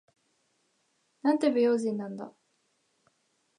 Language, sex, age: Japanese, female, 19-29